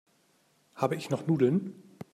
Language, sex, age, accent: German, male, 50-59, Deutschland Deutsch